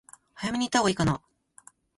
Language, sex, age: Japanese, male, 19-29